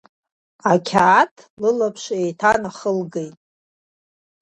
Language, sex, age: Abkhazian, female, 40-49